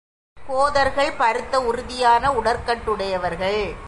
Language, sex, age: Tamil, female, 40-49